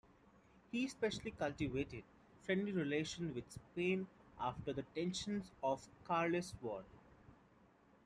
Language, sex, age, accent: English, male, 19-29, India and South Asia (India, Pakistan, Sri Lanka)